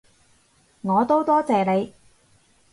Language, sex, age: Cantonese, female, 19-29